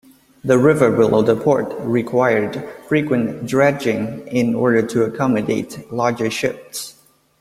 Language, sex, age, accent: English, male, 19-29, United States English